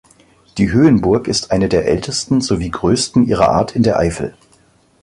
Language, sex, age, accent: German, male, 40-49, Deutschland Deutsch